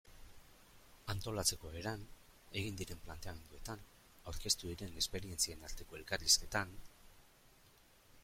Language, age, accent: Basque, 50-59, Erdialdekoa edo Nafarra (Gipuzkoa, Nafarroa)